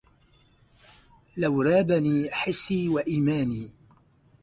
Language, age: Arabic, 50-59